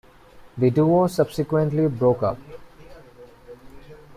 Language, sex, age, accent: English, male, 19-29, India and South Asia (India, Pakistan, Sri Lanka)